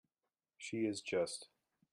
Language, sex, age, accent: English, male, 40-49, United States English